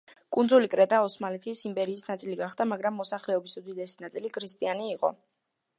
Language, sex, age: Georgian, female, under 19